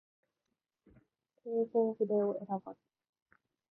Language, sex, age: Japanese, female, 19-29